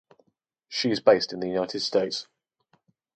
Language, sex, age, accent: English, male, under 19, England English